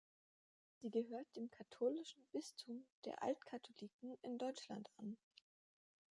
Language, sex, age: German, female, 19-29